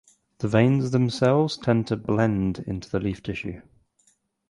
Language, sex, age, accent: English, male, 19-29, England English